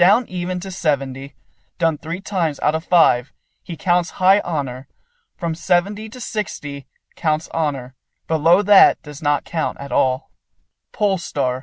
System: none